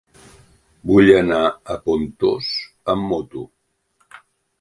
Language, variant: Catalan, Central